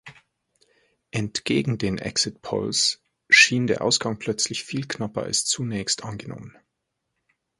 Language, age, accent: German, 30-39, Deutschland Deutsch